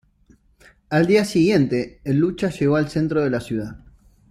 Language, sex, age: Spanish, male, 30-39